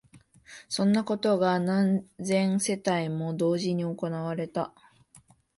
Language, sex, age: Japanese, female, 19-29